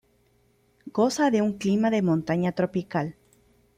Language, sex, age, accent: Spanish, female, 30-39, Caribe: Cuba, Venezuela, Puerto Rico, República Dominicana, Panamá, Colombia caribeña, México caribeño, Costa del golfo de México